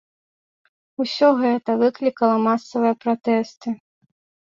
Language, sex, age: Belarusian, female, 19-29